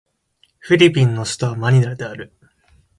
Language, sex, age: Japanese, male, 19-29